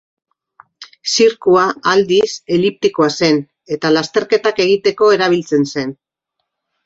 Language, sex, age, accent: Basque, female, 50-59, Mendebalekoa (Araba, Bizkaia, Gipuzkoako mendebaleko herri batzuk)